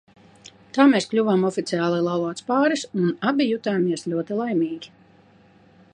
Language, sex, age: Latvian, female, 30-39